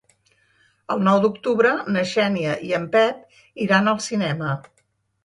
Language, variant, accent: Catalan, Central, central